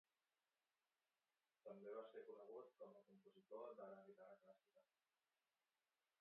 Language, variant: Catalan, Central